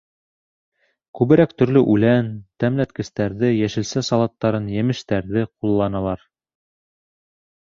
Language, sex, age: Bashkir, male, 19-29